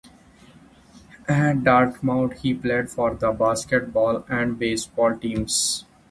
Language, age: English, 19-29